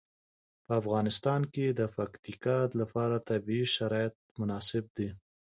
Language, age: Pashto, 19-29